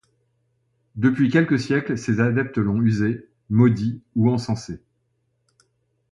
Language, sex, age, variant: French, male, 60-69, Français de métropole